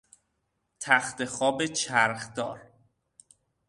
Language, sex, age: Persian, male, 19-29